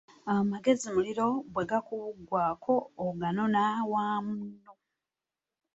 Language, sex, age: Ganda, female, 30-39